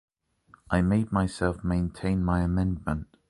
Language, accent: English, England English